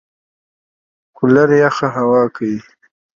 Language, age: Pashto, 19-29